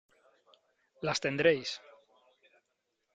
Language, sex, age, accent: Spanish, male, 40-49, España: Sur peninsular (Andalucia, Extremadura, Murcia)